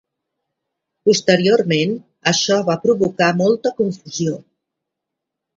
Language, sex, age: Catalan, female, 60-69